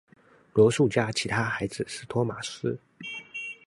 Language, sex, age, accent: Chinese, male, 19-29, 出生地：福建省